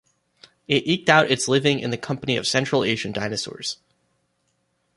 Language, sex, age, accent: English, male, 19-29, United States English